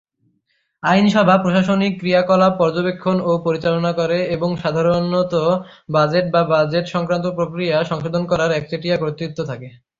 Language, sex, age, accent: Bengali, male, under 19, চলিত